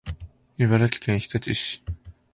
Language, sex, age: Japanese, male, 19-29